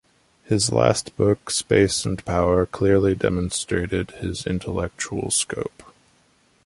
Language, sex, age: English, male, 19-29